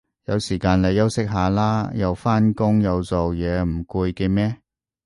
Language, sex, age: Cantonese, male, 30-39